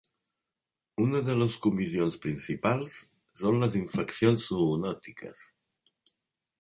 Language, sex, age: Catalan, male, 50-59